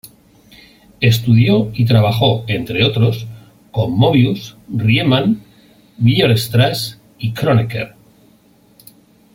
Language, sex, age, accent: Spanish, male, 50-59, España: Norte peninsular (Asturias, Castilla y León, Cantabria, País Vasco, Navarra, Aragón, La Rioja, Guadalajara, Cuenca)